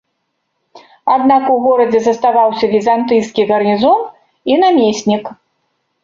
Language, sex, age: Belarusian, female, 60-69